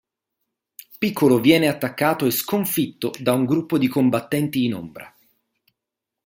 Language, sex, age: Italian, male, 30-39